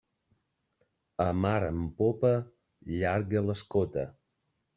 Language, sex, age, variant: Catalan, male, 40-49, Balear